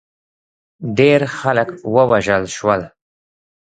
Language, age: Pashto, 30-39